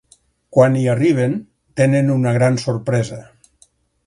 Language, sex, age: Catalan, male, 60-69